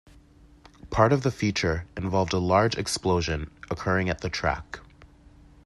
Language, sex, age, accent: English, male, 19-29, United States English